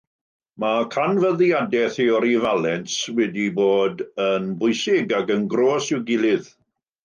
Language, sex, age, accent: Welsh, male, 50-59, Y Deyrnas Unedig Cymraeg